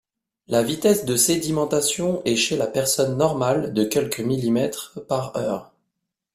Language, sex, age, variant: French, male, 30-39, Français de métropole